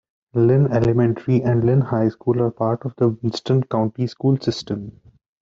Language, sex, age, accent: English, male, 19-29, India and South Asia (India, Pakistan, Sri Lanka)